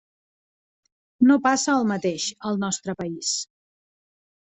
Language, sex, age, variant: Catalan, female, 40-49, Central